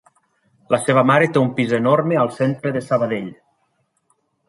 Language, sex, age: Catalan, male, 40-49